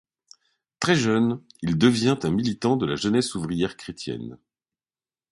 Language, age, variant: French, 50-59, Français de métropole